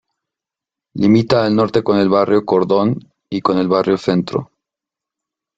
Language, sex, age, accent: Spanish, male, 30-39, México